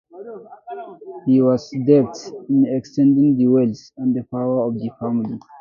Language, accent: English, England English